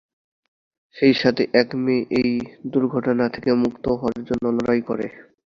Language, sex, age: Bengali, male, 19-29